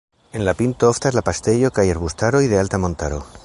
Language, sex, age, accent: Esperanto, male, 40-49, Internacia